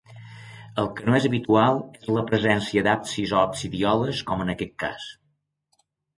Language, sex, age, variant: Catalan, male, 60-69, Balear